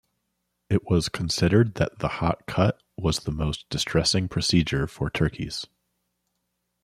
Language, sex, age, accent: English, male, 30-39, United States English